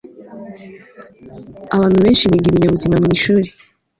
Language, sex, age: Kinyarwanda, female, 19-29